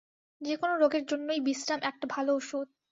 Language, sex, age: Bengali, female, 19-29